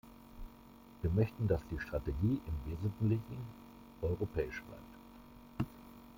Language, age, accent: German, 50-59, Deutschland Deutsch